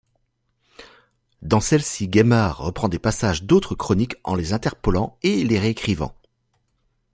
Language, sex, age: French, male, 40-49